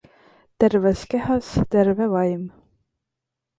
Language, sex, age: Estonian, female, 19-29